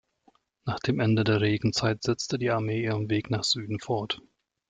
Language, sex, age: German, male, 30-39